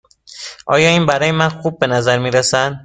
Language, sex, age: Persian, male, 19-29